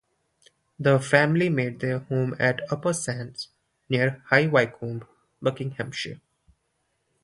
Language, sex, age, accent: English, male, 19-29, India and South Asia (India, Pakistan, Sri Lanka)